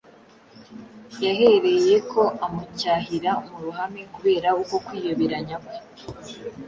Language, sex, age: Kinyarwanda, female, under 19